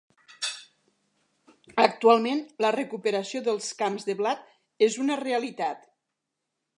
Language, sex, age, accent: Catalan, female, 60-69, occidental